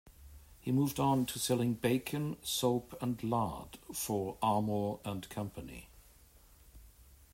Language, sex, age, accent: English, male, 60-69, England English